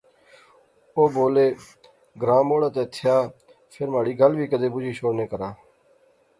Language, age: Pahari-Potwari, 40-49